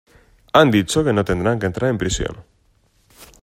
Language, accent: Spanish, España: Norte peninsular (Asturias, Castilla y León, Cantabria, País Vasco, Navarra, Aragón, La Rioja, Guadalajara, Cuenca)